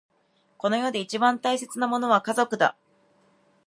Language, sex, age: Japanese, female, 19-29